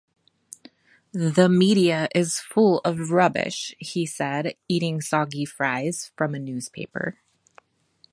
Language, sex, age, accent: English, female, 40-49, United States English